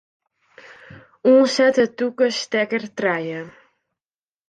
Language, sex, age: Western Frisian, female, 19-29